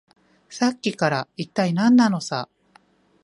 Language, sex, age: Japanese, female, 40-49